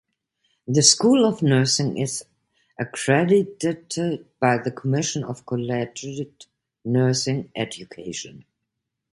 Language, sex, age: English, female, 50-59